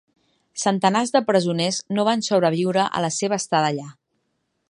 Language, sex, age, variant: Catalan, female, 19-29, Central